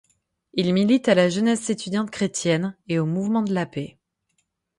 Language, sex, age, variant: French, female, 30-39, Français de métropole